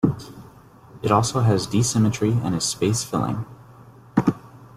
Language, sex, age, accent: English, male, 19-29, United States English